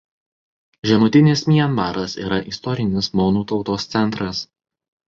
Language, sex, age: Lithuanian, male, 19-29